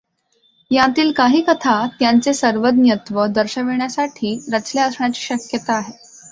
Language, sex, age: Marathi, female, under 19